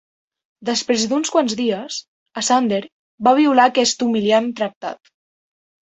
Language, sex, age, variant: Catalan, female, under 19, Central